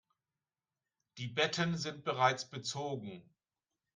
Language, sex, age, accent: German, male, 60-69, Deutschland Deutsch